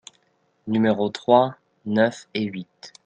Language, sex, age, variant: French, male, 19-29, Français de métropole